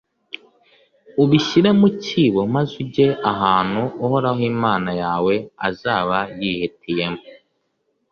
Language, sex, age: Kinyarwanda, male, 19-29